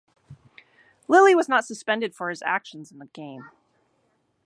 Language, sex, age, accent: English, female, 30-39, United States English